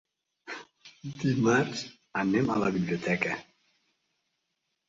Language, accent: Catalan, Lleidatà